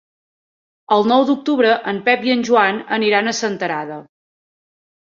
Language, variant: Catalan, Central